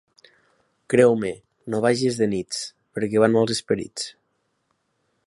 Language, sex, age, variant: Catalan, male, 19-29, Nord-Occidental